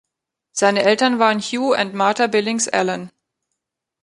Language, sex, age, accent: German, female, 40-49, Deutschland Deutsch